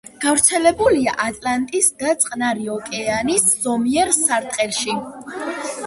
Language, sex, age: Georgian, female, 60-69